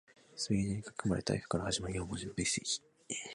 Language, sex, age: Japanese, male, 19-29